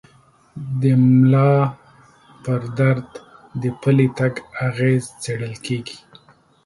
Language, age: Pashto, 40-49